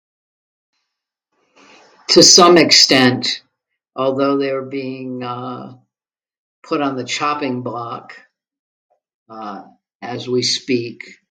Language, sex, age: English, female, 70-79